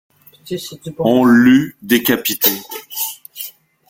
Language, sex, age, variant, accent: French, male, 60-69, Français d'Amérique du Nord, Français du Canada